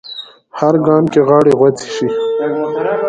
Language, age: Pashto, 19-29